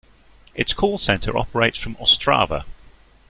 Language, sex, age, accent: English, male, 60-69, England English